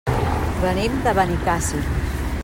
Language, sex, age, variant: Catalan, female, 50-59, Central